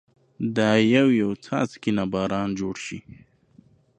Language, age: Pashto, 19-29